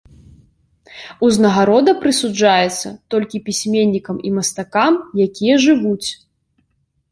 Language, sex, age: Belarusian, female, 19-29